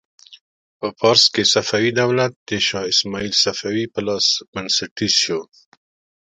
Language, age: Pashto, 50-59